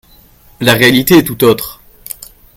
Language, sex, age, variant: French, male, under 19, Français de métropole